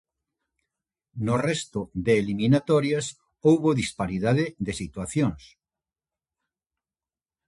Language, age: Galician, 60-69